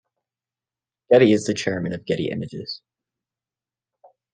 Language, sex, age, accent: English, male, 19-29, United States English